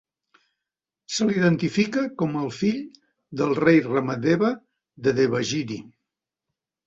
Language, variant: Catalan, Central